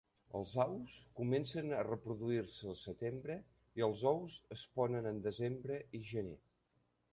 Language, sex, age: Catalan, male, 50-59